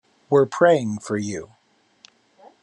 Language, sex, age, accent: English, male, 40-49, United States English